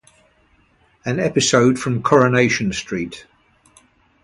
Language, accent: English, England English